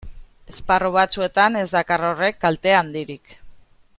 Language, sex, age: Basque, female, 30-39